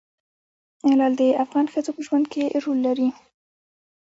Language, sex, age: Pashto, female, 19-29